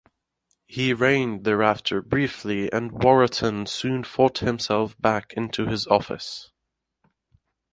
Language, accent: English, United States English